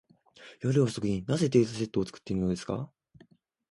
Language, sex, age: Japanese, male, under 19